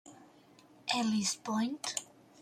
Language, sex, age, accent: Spanish, female, 19-29, España: Norte peninsular (Asturias, Castilla y León, Cantabria, País Vasco, Navarra, Aragón, La Rioja, Guadalajara, Cuenca)